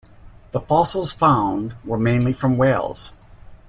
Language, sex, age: English, male, 40-49